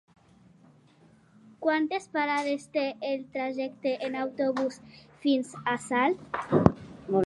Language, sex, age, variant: Catalan, female, 30-39, Central